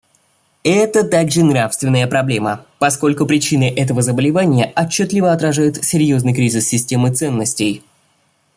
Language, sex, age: Russian, male, under 19